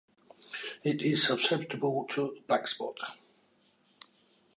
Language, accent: English, England English